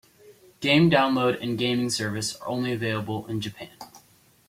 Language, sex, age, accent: English, male, under 19, United States English